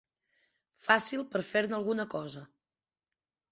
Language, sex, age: Catalan, female, 40-49